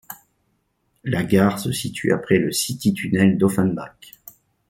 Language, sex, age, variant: French, male, 40-49, Français de métropole